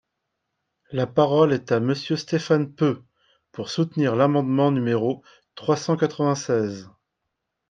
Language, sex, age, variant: French, male, 30-39, Français de métropole